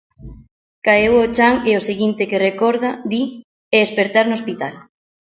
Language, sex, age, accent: Galician, female, 40-49, Central (gheada)